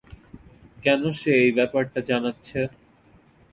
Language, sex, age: Bengali, male, under 19